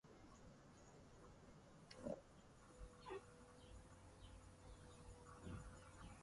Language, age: Amharic, 30-39